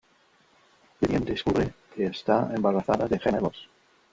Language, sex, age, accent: Spanish, male, 60-69, España: Norte peninsular (Asturias, Castilla y León, Cantabria, País Vasco, Navarra, Aragón, La Rioja, Guadalajara, Cuenca)